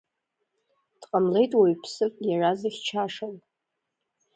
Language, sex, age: Abkhazian, female, under 19